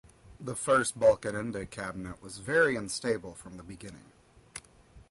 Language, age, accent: English, 19-29, United States English